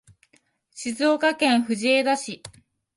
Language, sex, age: Japanese, female, 19-29